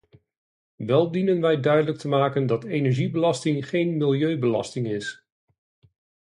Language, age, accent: Dutch, 40-49, Nederlands Nederlands